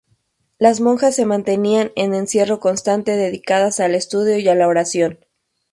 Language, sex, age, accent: Spanish, female, 30-39, México